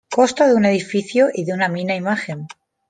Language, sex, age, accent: Spanish, female, 40-49, España: Sur peninsular (Andalucia, Extremadura, Murcia)